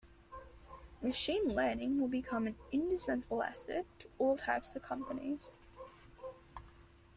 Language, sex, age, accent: English, female, under 19, Australian English